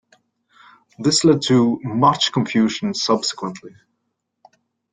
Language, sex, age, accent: English, male, 19-29, United States English